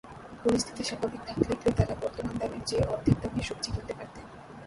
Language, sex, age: Bengali, female, 19-29